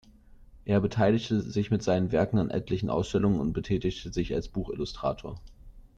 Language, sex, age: German, male, 19-29